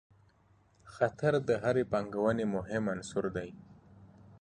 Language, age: Pashto, 30-39